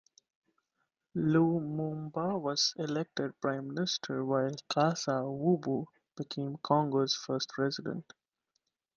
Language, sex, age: English, male, 19-29